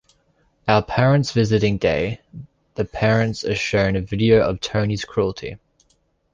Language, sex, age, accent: English, male, under 19, Australian English